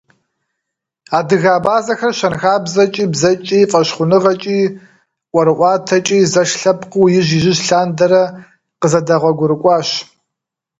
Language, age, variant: Kabardian, 30-39, Адыгэбзэ (Къэбэрдей, Кирил, псоми зэдай)